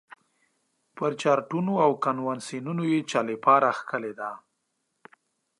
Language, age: Pashto, 30-39